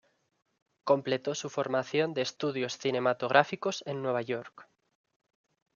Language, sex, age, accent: Spanish, male, 19-29, España: Norte peninsular (Asturias, Castilla y León, Cantabria, País Vasco, Navarra, Aragón, La Rioja, Guadalajara, Cuenca)